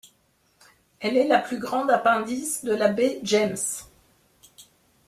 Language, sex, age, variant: French, female, 50-59, Français de métropole